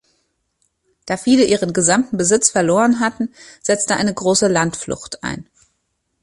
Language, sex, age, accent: German, female, 30-39, Deutschland Deutsch